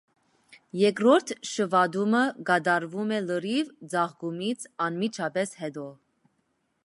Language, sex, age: Armenian, female, 30-39